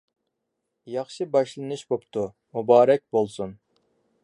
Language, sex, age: Uyghur, male, 30-39